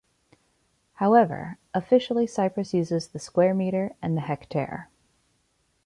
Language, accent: English, United States English